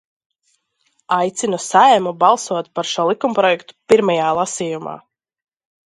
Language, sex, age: Latvian, female, 19-29